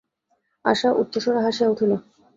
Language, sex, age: Bengali, female, 19-29